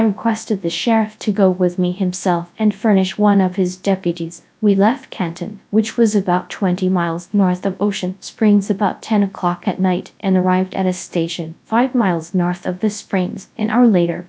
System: TTS, GradTTS